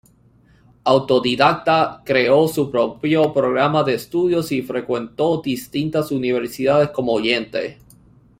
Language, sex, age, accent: Spanish, male, 19-29, Caribe: Cuba, Venezuela, Puerto Rico, República Dominicana, Panamá, Colombia caribeña, México caribeño, Costa del golfo de México